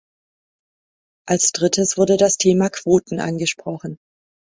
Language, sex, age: German, female, 30-39